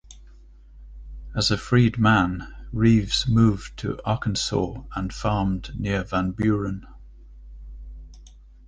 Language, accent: English, England English